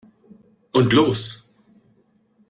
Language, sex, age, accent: German, male, 30-39, Deutschland Deutsch